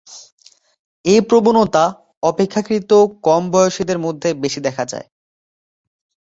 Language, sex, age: Bengali, male, 19-29